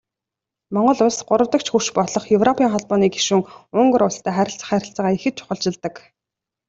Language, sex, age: Mongolian, female, 19-29